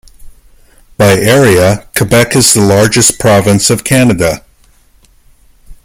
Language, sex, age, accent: English, male, 40-49, United States English